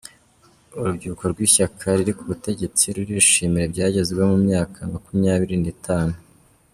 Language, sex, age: Kinyarwanda, male, 30-39